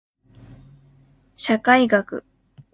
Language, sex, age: English, female, under 19